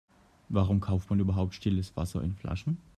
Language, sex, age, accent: German, male, 30-39, Deutschland Deutsch